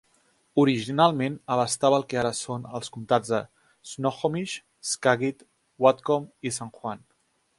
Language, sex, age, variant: Catalan, male, 30-39, Central